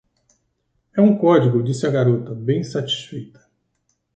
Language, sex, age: Portuguese, male, 60-69